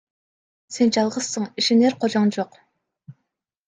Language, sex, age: Kyrgyz, female, 19-29